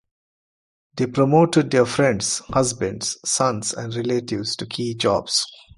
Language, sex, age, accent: English, male, 40-49, India and South Asia (India, Pakistan, Sri Lanka)